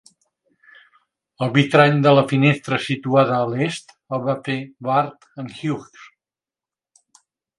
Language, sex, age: Catalan, male, 70-79